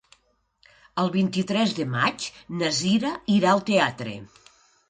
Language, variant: Catalan, Nord-Occidental